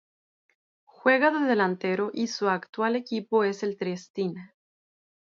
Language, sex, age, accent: Spanish, female, 30-39, México